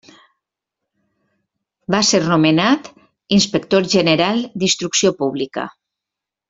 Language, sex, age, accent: Catalan, female, 50-59, valencià